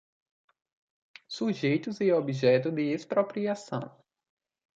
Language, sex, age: Portuguese, male, 19-29